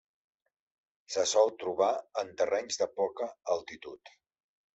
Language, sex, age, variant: Catalan, male, 60-69, Central